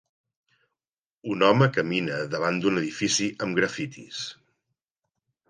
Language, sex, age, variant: Catalan, male, 40-49, Central